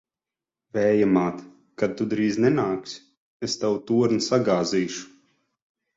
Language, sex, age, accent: Latvian, male, 30-39, Riga; Dzimtā valoda; nav